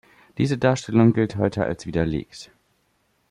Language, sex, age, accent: German, male, under 19, Deutschland Deutsch